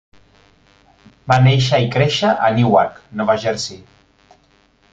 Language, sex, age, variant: Catalan, male, 40-49, Central